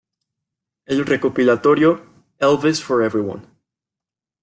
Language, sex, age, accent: Spanish, male, 19-29, México